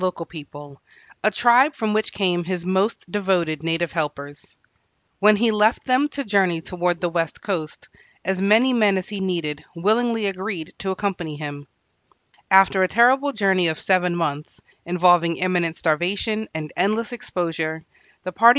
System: none